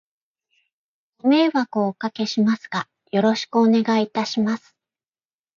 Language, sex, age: Japanese, female, 50-59